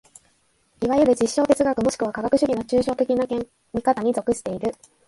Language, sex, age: Japanese, female, 19-29